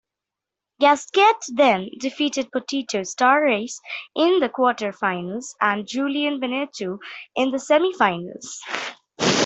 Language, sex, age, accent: English, female, under 19, India and South Asia (India, Pakistan, Sri Lanka)